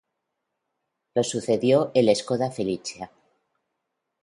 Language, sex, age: Spanish, female, 60-69